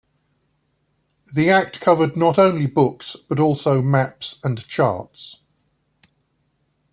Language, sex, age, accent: English, male, 60-69, England English